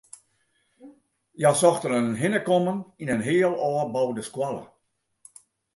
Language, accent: Western Frisian, Klaaifrysk